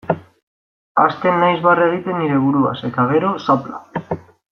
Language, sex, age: Basque, male, 19-29